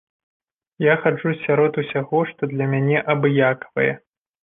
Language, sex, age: Belarusian, male, 30-39